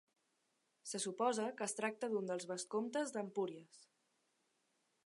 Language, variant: Catalan, Central